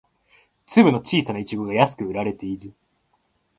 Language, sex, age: Japanese, male, 19-29